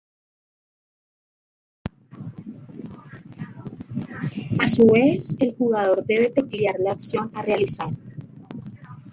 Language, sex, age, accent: Spanish, female, 30-39, Caribe: Cuba, Venezuela, Puerto Rico, República Dominicana, Panamá, Colombia caribeña, México caribeño, Costa del golfo de México